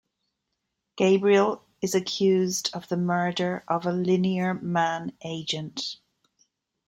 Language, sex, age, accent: English, female, 50-59, Irish English